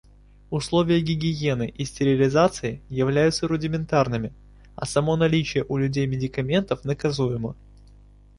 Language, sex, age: Russian, male, 19-29